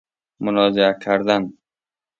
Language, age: Persian, 30-39